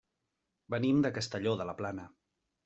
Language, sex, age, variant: Catalan, male, 30-39, Central